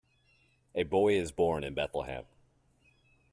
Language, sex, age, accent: English, male, 30-39, United States English